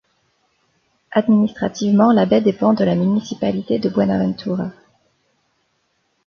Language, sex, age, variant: French, female, 30-39, Français de métropole